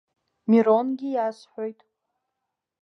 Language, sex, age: Abkhazian, female, under 19